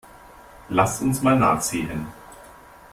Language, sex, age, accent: German, male, 50-59, Deutschland Deutsch